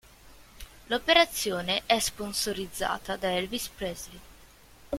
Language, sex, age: Italian, female, 19-29